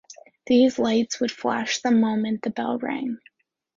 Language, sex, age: English, female, 19-29